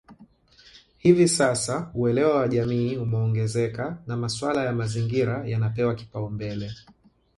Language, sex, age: Swahili, male, 30-39